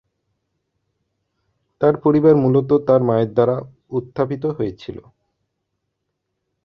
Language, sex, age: Bengali, male, 30-39